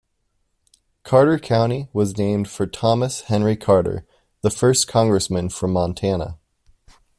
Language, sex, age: English, male, 30-39